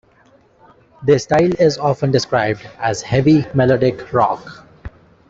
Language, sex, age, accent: English, male, 19-29, India and South Asia (India, Pakistan, Sri Lanka)